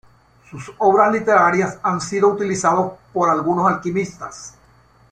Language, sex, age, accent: Spanish, male, 60-69, Caribe: Cuba, Venezuela, Puerto Rico, República Dominicana, Panamá, Colombia caribeña, México caribeño, Costa del golfo de México